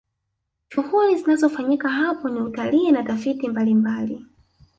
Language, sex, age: Swahili, female, 19-29